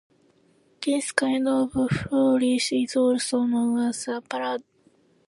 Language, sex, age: English, female, under 19